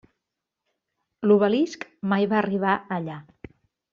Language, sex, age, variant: Catalan, female, 50-59, Central